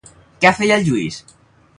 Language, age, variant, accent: Catalan, under 19, Valencià septentrional, valencià